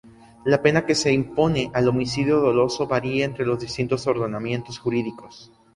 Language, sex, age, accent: Spanish, male, 19-29, México